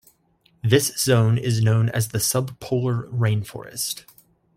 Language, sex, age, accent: English, male, 30-39, United States English